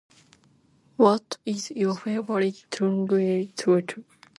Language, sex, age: English, female, under 19